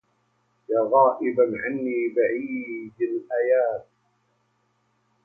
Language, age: Arabic, 40-49